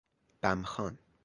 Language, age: Persian, 19-29